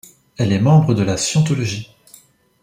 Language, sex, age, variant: French, male, 19-29, Français de métropole